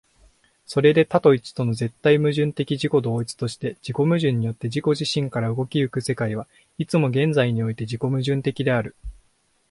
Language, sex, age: Japanese, male, under 19